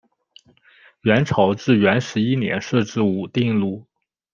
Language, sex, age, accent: Chinese, male, 19-29, 出生地：浙江省